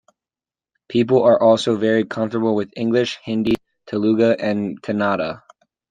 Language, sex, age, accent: English, male, 19-29, United States English